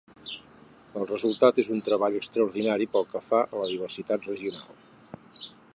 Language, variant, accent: Catalan, Central, central